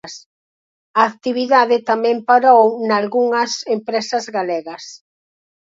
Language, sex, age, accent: Galician, female, 50-59, Normativo (estándar)